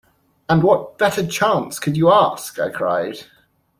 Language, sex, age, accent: English, male, 19-29, England English